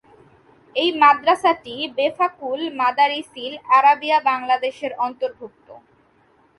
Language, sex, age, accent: Bengali, female, 19-29, শুদ্ধ বাংলা